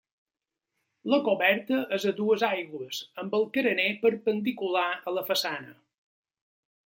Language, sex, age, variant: Catalan, male, 40-49, Balear